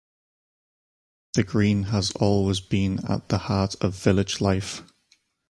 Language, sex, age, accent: English, male, 30-39, England English